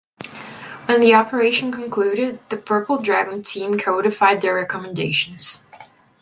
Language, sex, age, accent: English, female, 19-29, United States English